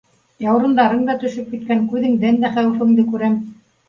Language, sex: Bashkir, female